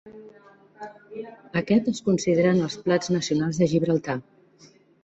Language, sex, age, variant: Catalan, female, 30-39, Central